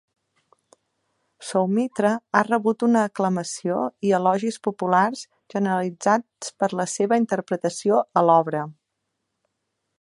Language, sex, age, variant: Catalan, female, 40-49, Central